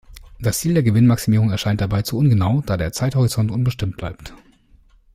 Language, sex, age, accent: German, male, 30-39, Deutschland Deutsch